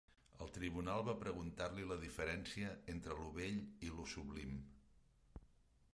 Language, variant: Catalan, Central